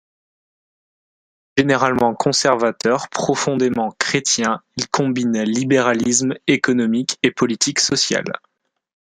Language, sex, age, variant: French, male, under 19, Français de métropole